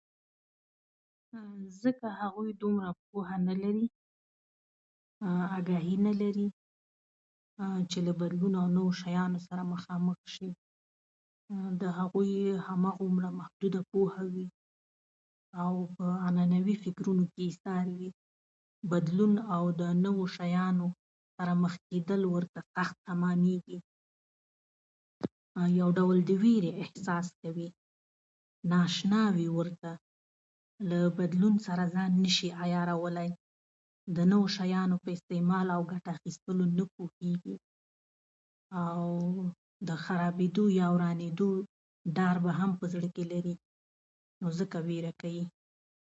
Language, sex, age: Pashto, female, 30-39